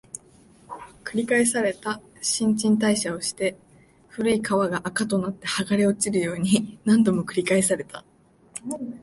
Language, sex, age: Japanese, female, 19-29